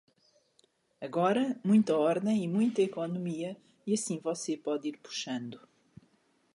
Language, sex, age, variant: Portuguese, female, 40-49, Portuguese (Portugal)